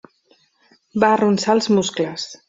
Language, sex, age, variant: Catalan, female, 40-49, Central